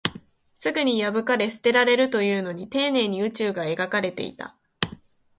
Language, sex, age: Japanese, female, 19-29